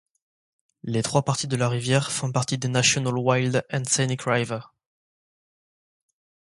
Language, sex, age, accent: French, male, under 19, Français du sud de la France